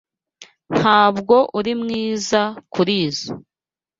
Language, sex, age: Kinyarwanda, female, 19-29